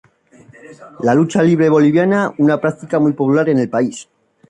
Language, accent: Spanish, España: Norte peninsular (Asturias, Castilla y León, Cantabria, País Vasco, Navarra, Aragón, La Rioja, Guadalajara, Cuenca)